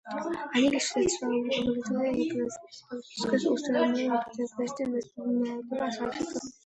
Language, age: Russian, under 19